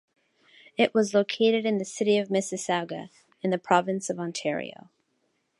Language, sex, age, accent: English, female, 40-49, United States English